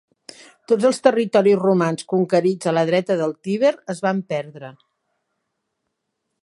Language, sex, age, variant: Catalan, female, 60-69, Central